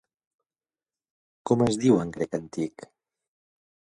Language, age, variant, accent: Catalan, 40-49, Central, central